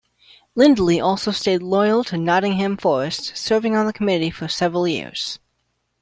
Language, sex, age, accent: English, male, 19-29, United States English